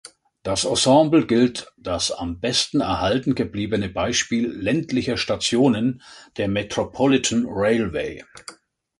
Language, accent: German, Deutschland Deutsch